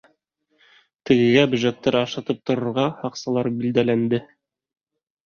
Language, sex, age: Bashkir, male, 19-29